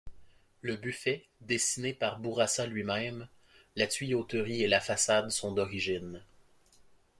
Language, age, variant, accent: French, 19-29, Français d'Amérique du Nord, Français du Canada